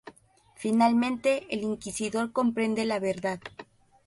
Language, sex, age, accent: Spanish, female, 19-29, México